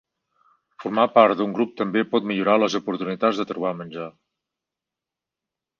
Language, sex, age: Catalan, male, 40-49